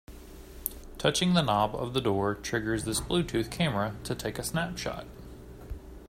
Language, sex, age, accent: English, male, 30-39, United States English